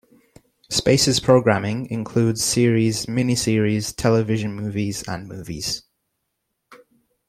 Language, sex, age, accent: English, male, 19-29, England English